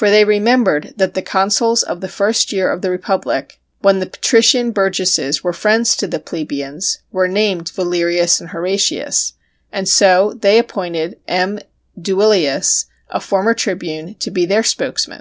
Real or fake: real